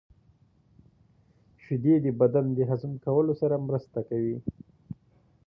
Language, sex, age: Pashto, male, 30-39